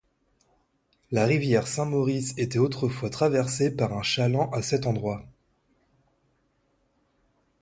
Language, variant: French, Français de métropole